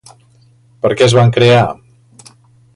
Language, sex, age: Catalan, male, 50-59